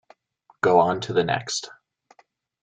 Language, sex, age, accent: English, male, 19-29, United States English